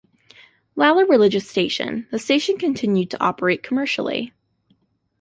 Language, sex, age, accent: English, female, 19-29, United States English